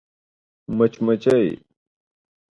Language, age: Pashto, 19-29